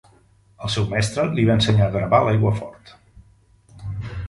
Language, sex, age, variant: Catalan, male, 50-59, Central